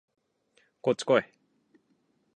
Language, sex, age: Japanese, male, 19-29